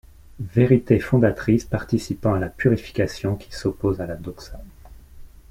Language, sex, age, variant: French, male, 30-39, Français de métropole